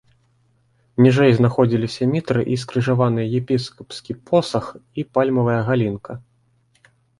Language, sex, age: Belarusian, male, 30-39